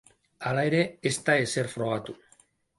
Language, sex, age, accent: Basque, male, 60-69, Mendebalekoa (Araba, Bizkaia, Gipuzkoako mendebaleko herri batzuk)